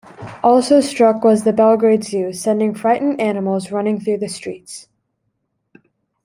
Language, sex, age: English, female, under 19